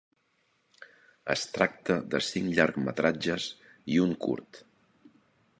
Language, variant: Catalan, Central